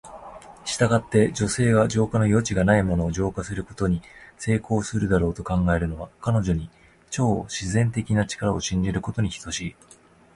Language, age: Japanese, 30-39